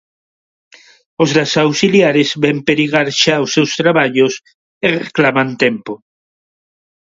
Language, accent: Galician, Neofalante